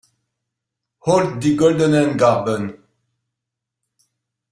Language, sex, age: French, male, 50-59